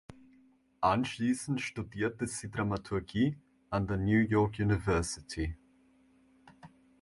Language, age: German, 19-29